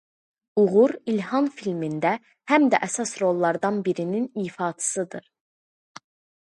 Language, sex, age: Azerbaijani, female, under 19